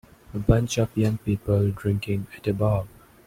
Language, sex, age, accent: English, male, 19-29, India and South Asia (India, Pakistan, Sri Lanka)